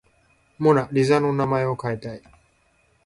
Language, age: Japanese, 40-49